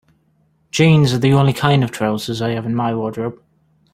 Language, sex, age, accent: English, male, 19-29, England English